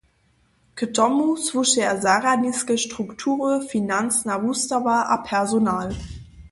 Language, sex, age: Upper Sorbian, female, under 19